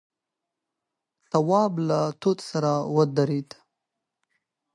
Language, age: Pashto, 19-29